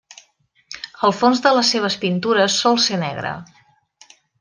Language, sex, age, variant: Catalan, female, 30-39, Central